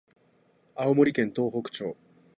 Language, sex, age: Japanese, male, 19-29